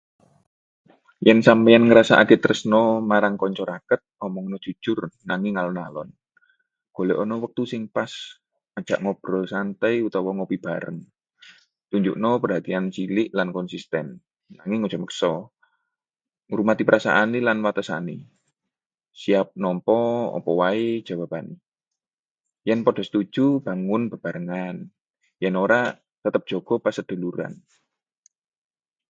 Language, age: Javanese, 30-39